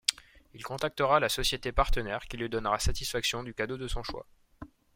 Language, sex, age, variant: French, male, 19-29, Français de métropole